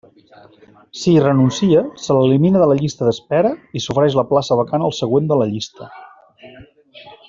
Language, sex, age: Catalan, male, 40-49